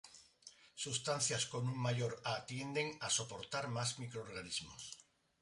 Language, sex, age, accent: Spanish, male, 60-69, España: Sur peninsular (Andalucia, Extremadura, Murcia)